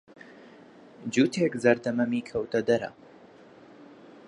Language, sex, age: Central Kurdish, male, under 19